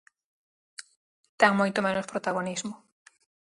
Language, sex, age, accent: Galician, female, 30-39, Normativo (estándar)